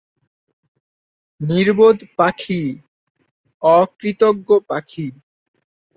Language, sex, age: Bengali, male, 19-29